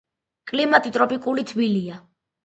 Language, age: Georgian, under 19